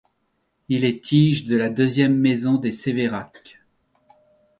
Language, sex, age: French, male, 60-69